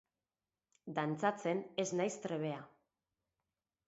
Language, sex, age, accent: Basque, female, 40-49, Mendebalekoa (Araba, Bizkaia, Gipuzkoako mendebaleko herri batzuk)